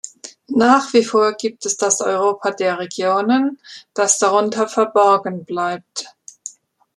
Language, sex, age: German, female, 50-59